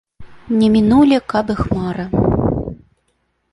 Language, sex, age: Belarusian, female, 30-39